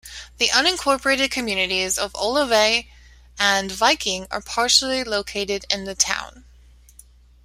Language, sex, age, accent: English, female, 30-39, United States English